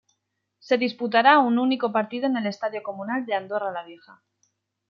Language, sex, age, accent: Spanish, female, 19-29, España: Centro-Sur peninsular (Madrid, Toledo, Castilla-La Mancha)